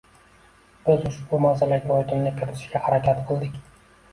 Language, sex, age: Uzbek, male, 19-29